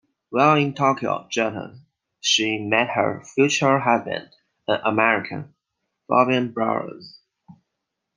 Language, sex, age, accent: English, male, 19-29, England English